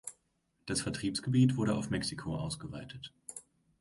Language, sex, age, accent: German, male, 19-29, Deutschland Deutsch